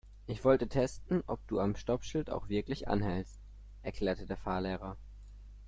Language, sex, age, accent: German, male, 19-29, Deutschland Deutsch